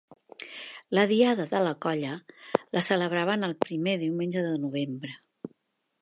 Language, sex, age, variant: Catalan, female, 60-69, Central